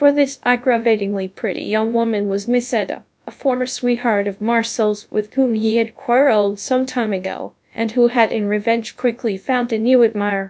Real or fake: fake